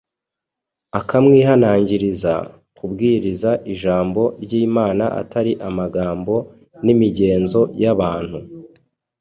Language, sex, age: Kinyarwanda, male, 19-29